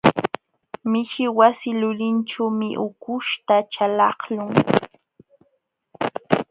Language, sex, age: Jauja Wanca Quechua, female, 19-29